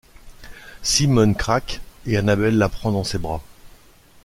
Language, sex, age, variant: French, male, 40-49, Français de métropole